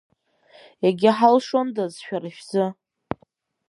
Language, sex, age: Abkhazian, female, under 19